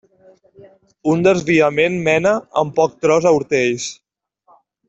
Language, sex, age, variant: Catalan, male, 30-39, Central